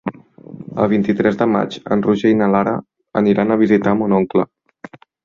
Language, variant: Catalan, Central